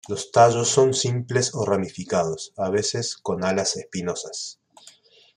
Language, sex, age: Spanish, male, 30-39